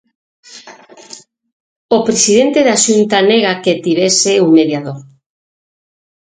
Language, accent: Galician, Central (gheada); Oriental (común en zona oriental)